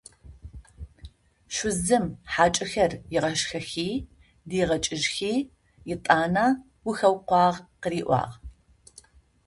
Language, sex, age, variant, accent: Adyghe, female, 50-59, Адыгабзэ (Кирил, пстэумэ зэдыряе), Бжъэдыгъу (Bjeduğ)